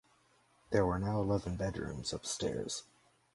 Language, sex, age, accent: English, male, under 19, United States English